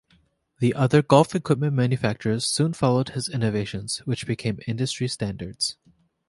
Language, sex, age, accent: English, male, 19-29, Canadian English